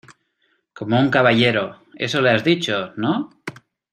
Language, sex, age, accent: Spanish, male, 30-39, España: Norte peninsular (Asturias, Castilla y León, Cantabria, País Vasco, Navarra, Aragón, La Rioja, Guadalajara, Cuenca)